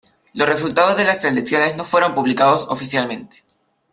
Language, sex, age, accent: Spanish, male, under 19, Andino-Pacífico: Colombia, Perú, Ecuador, oeste de Bolivia y Venezuela andina